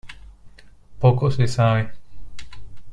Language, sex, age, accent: Spanish, male, 30-39, Andino-Pacífico: Colombia, Perú, Ecuador, oeste de Bolivia y Venezuela andina